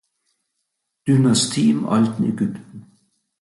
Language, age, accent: German, 70-79, Deutschland Deutsch